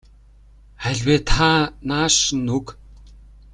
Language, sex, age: Mongolian, male, 19-29